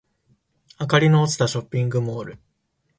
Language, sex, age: Japanese, male, 19-29